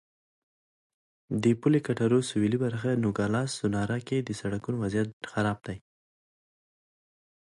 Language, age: Pashto, 30-39